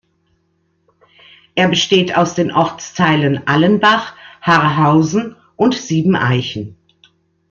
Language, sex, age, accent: German, female, 40-49, Deutschland Deutsch